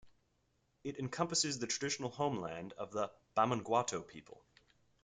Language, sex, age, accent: English, male, 19-29, United States English